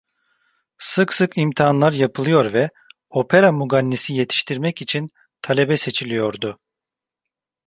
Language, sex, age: Turkish, male, 30-39